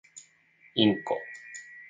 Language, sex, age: Japanese, male, 30-39